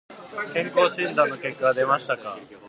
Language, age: Japanese, 19-29